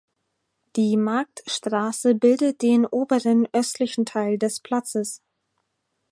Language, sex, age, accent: German, female, 19-29, Deutschland Deutsch